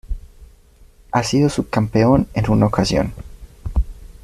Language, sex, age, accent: Spanish, male, 19-29, Andino-Pacífico: Colombia, Perú, Ecuador, oeste de Bolivia y Venezuela andina